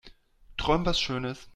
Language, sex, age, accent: German, male, 40-49, Deutschland Deutsch